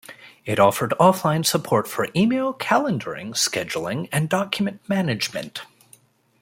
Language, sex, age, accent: English, male, 30-39, United States English